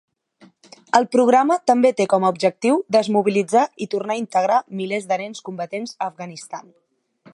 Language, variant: Catalan, Central